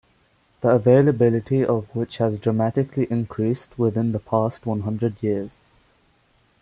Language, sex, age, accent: English, male, under 19, England English